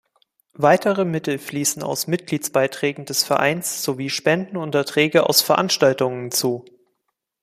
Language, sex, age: German, male, 19-29